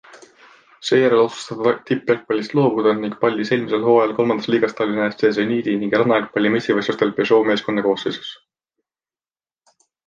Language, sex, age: Estonian, male, 19-29